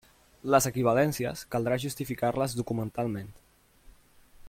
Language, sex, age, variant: Catalan, male, under 19, Central